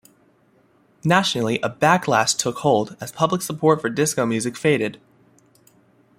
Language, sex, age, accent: English, male, under 19, United States English